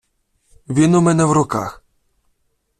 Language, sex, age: Ukrainian, male, under 19